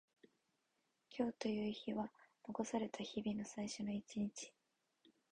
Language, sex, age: Japanese, female, 19-29